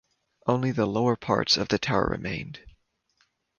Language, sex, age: English, male, 19-29